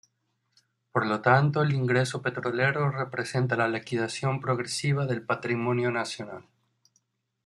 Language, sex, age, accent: Spanish, male, 30-39, México